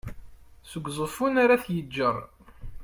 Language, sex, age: Kabyle, male, 19-29